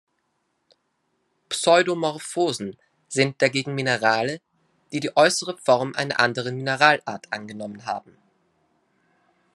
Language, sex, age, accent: German, male, under 19, Österreichisches Deutsch